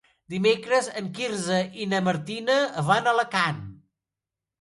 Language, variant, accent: Catalan, Central, central